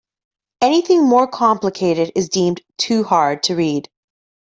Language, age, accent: English, 30-39, England English